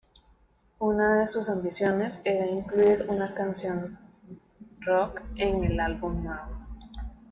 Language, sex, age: Spanish, female, 19-29